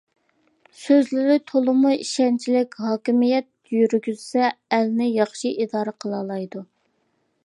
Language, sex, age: Uyghur, female, 19-29